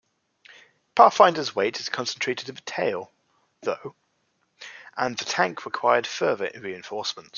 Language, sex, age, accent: English, male, 19-29, England English